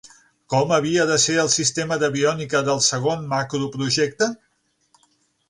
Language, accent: Catalan, central; septentrional